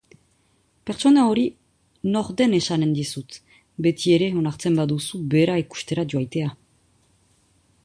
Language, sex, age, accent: Basque, female, 40-49, Nafar-lapurtarra edo Zuberotarra (Lapurdi, Nafarroa Beherea, Zuberoa)